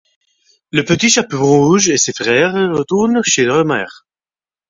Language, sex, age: French, male, 19-29